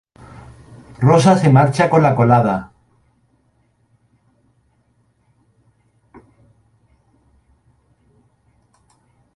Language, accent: Spanish, España: Sur peninsular (Andalucia, Extremadura, Murcia)